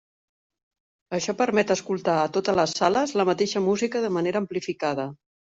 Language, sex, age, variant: Catalan, female, 50-59, Central